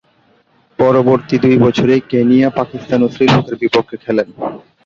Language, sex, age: Bengali, male, 30-39